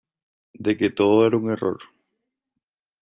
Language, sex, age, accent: Spanish, male, 19-29, Caribe: Cuba, Venezuela, Puerto Rico, República Dominicana, Panamá, Colombia caribeña, México caribeño, Costa del golfo de México